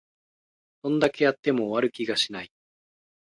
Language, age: Japanese, 30-39